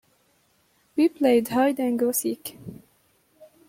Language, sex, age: English, female, 19-29